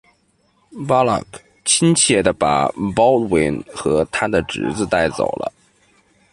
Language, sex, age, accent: Chinese, male, 19-29, 出生地：北京市